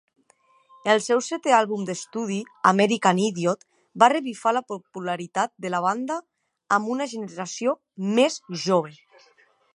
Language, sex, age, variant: Catalan, female, 19-29, Nord-Occidental